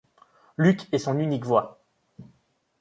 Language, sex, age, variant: French, male, 30-39, Français de métropole